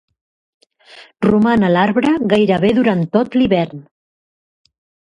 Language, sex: Catalan, female